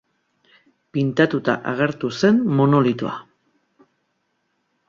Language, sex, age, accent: Basque, female, 40-49, Mendebalekoa (Araba, Bizkaia, Gipuzkoako mendebaleko herri batzuk)